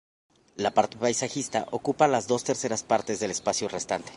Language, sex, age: Spanish, male, 30-39